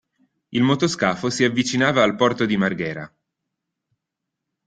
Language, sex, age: Italian, male, 19-29